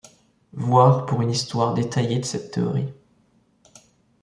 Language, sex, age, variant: French, male, 19-29, Français de métropole